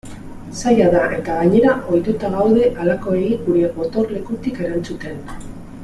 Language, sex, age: Basque, female, 50-59